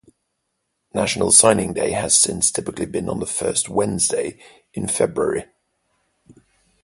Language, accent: English, England English